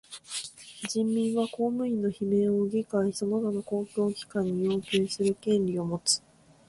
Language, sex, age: Japanese, female, 19-29